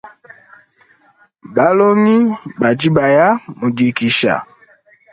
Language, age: Luba-Lulua, 30-39